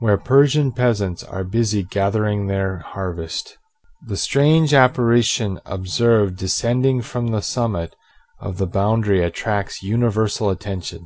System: none